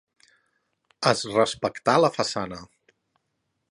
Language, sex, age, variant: Catalan, male, 40-49, Central